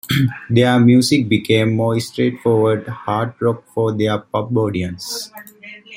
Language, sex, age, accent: English, male, 19-29, United States English